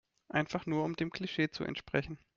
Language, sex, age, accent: German, male, 30-39, Deutschland Deutsch